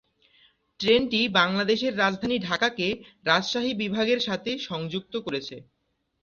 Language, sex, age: Bengali, male, 19-29